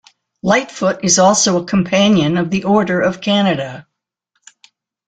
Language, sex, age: English, female, 80-89